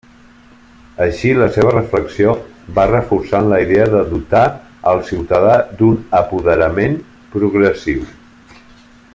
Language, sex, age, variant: Catalan, male, 40-49, Central